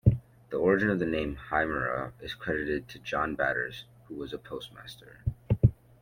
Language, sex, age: English, male, under 19